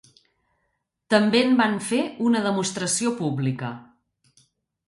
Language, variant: Catalan, Central